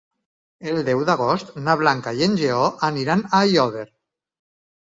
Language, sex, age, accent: Catalan, male, 40-49, valencià